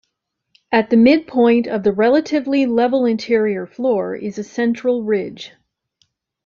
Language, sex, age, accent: English, female, 50-59, United States English